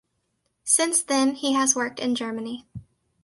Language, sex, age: English, female, under 19